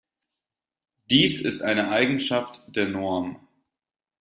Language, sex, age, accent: German, male, 19-29, Deutschland Deutsch